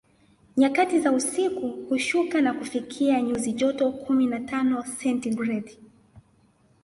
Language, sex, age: Swahili, female, 19-29